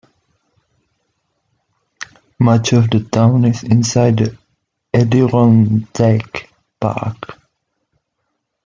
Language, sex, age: English, male, 19-29